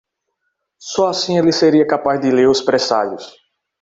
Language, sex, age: Portuguese, male, 30-39